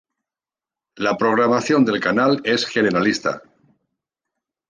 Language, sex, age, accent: Spanish, male, 50-59, España: Centro-Sur peninsular (Madrid, Toledo, Castilla-La Mancha)